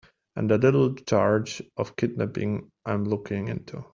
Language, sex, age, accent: English, male, 30-39, United States English